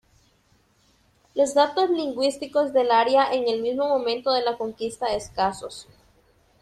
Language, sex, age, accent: Spanish, female, 19-29, América central